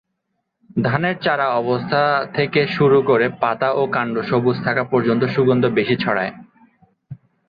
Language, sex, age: Bengali, male, 19-29